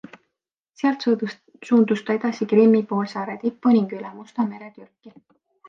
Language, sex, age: Estonian, female, 19-29